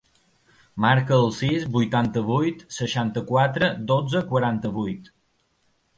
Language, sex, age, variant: Catalan, male, 19-29, Balear